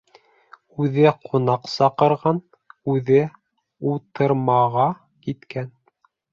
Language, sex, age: Bashkir, male, 30-39